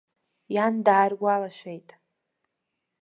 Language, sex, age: Abkhazian, female, under 19